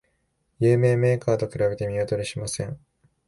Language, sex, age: Japanese, male, 19-29